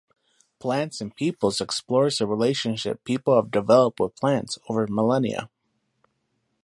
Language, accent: English, United States English